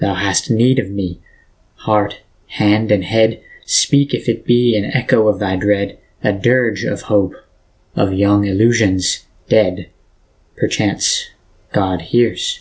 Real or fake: real